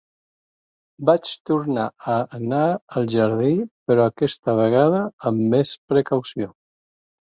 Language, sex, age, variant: Catalan, male, 60-69, Central